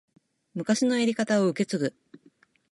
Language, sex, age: Japanese, female, 40-49